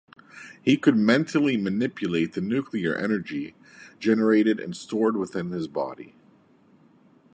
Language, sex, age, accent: English, male, 30-39, United States English